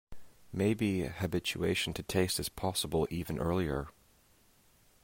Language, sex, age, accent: English, male, 30-39, New Zealand English